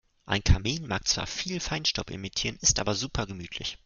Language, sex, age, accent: German, male, 19-29, Deutschland Deutsch